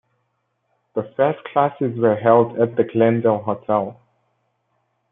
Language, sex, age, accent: English, male, 19-29, Southern African (South Africa, Zimbabwe, Namibia)